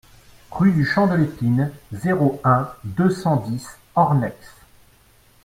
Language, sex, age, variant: French, male, 40-49, Français de métropole